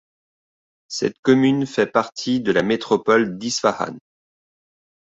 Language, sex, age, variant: French, male, 30-39, Français de métropole